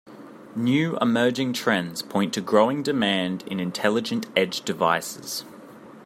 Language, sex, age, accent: English, male, 19-29, Australian English